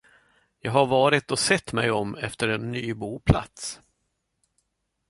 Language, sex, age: Swedish, male, 50-59